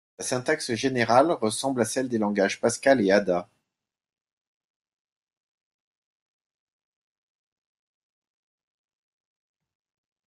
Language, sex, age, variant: French, male, 50-59, Français de métropole